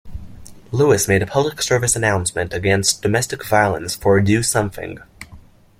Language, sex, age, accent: English, male, under 19, United States English